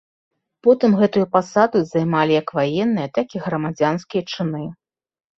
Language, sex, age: Belarusian, female, 50-59